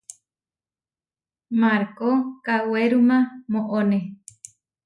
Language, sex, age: Huarijio, female, 30-39